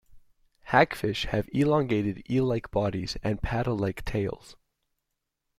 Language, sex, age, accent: English, male, 19-29, Canadian English